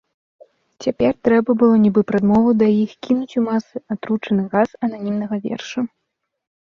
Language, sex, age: Belarusian, female, 19-29